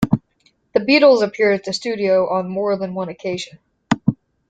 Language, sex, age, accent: English, female, under 19, United States English